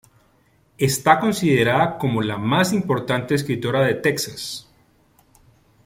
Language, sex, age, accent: Spanish, male, 40-49, Caribe: Cuba, Venezuela, Puerto Rico, República Dominicana, Panamá, Colombia caribeña, México caribeño, Costa del golfo de México